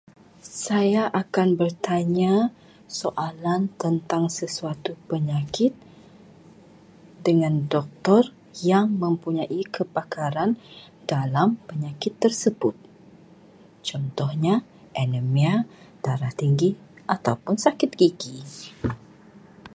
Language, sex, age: Malay, female, 40-49